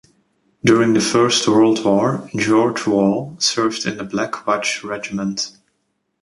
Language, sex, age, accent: English, male, 19-29, England English